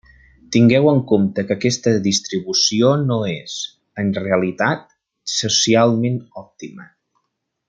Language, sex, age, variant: Catalan, male, 30-39, Central